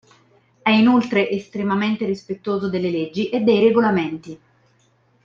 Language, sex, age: Italian, female, 30-39